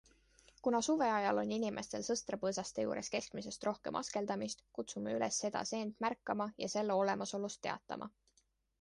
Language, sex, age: Estonian, female, 19-29